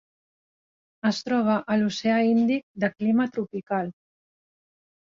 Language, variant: Catalan, Central